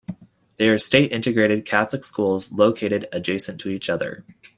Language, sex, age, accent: English, male, 19-29, United States English